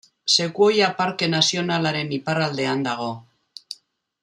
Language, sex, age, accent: Basque, female, 60-69, Mendebalekoa (Araba, Bizkaia, Gipuzkoako mendebaleko herri batzuk)